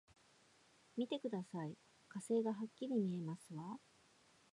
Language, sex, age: Japanese, female, 50-59